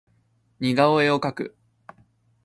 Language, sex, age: Japanese, male, 19-29